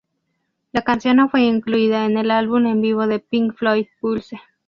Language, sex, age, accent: Spanish, female, under 19, México